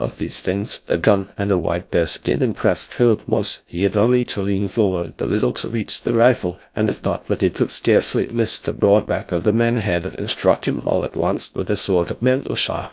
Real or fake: fake